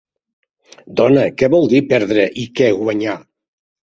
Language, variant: Catalan, Central